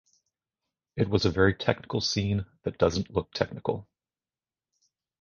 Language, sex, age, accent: English, male, 30-39, United States English